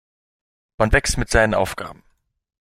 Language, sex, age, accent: German, male, 19-29, Deutschland Deutsch